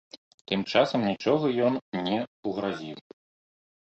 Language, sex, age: Belarusian, male, 30-39